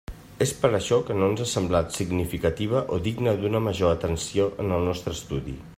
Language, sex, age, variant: Catalan, male, 40-49, Central